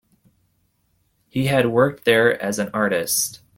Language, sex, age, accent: English, male, 19-29, United States English